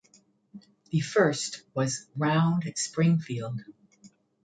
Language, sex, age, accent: English, female, 60-69, Canadian English